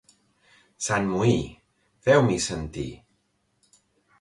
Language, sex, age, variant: Catalan, male, 40-49, Central